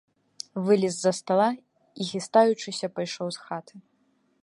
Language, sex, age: Belarusian, female, under 19